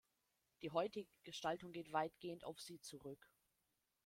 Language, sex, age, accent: German, female, 30-39, Deutschland Deutsch